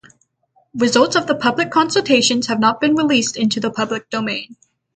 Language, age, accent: English, under 19, United States English